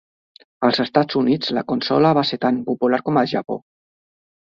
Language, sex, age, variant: Catalan, male, 40-49, Central